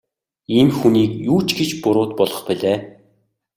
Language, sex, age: Mongolian, male, 19-29